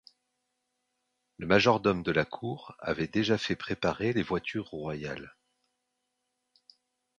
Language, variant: French, Français de métropole